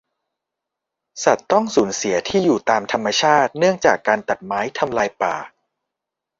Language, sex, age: Thai, male, 19-29